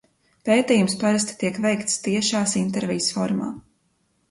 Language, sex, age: Latvian, female, 19-29